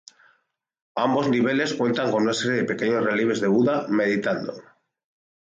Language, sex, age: Spanish, male, 40-49